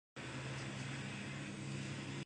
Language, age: Georgian, 19-29